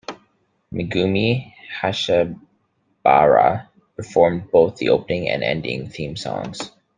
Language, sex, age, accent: English, male, 30-39, Canadian English